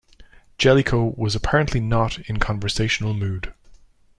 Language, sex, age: English, male, 30-39